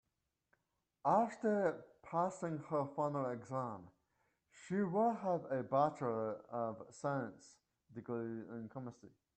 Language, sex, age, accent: English, male, 30-39, United States English